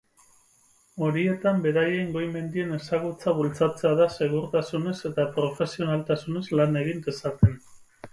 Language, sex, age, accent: Basque, male, 30-39, Mendebalekoa (Araba, Bizkaia, Gipuzkoako mendebaleko herri batzuk)